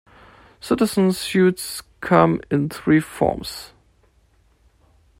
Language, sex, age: English, male, 19-29